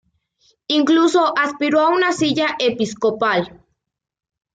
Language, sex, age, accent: Spanish, female, under 19, México